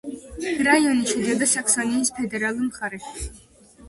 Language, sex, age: Georgian, female, under 19